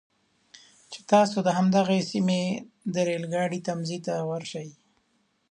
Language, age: Pashto, 40-49